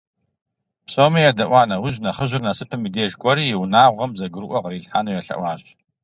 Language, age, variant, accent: Kabardian, 40-49, Адыгэбзэ (Къэбэрдей, Кирил, псоми зэдай), Джылэхъстэней (Gilahsteney)